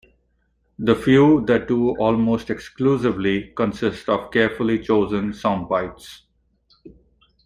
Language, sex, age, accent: English, male, 30-39, India and South Asia (India, Pakistan, Sri Lanka)